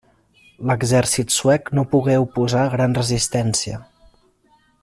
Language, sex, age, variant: Catalan, male, 30-39, Central